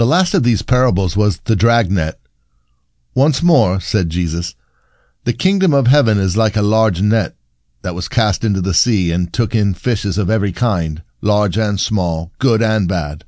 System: none